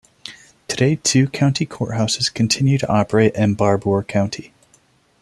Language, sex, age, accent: English, male, 30-39, United States English